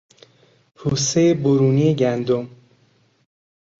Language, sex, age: Persian, male, 30-39